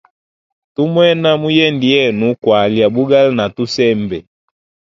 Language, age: Hemba, 19-29